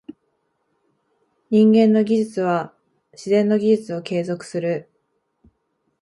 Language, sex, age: Japanese, female, 30-39